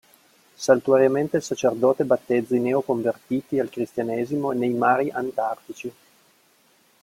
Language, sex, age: Italian, male, 50-59